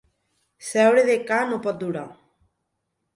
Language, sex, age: Catalan, female, 19-29